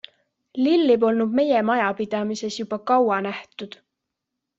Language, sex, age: Estonian, female, 19-29